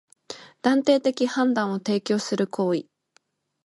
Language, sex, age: Japanese, female, 19-29